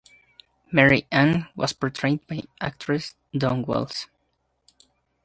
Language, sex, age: English, male, under 19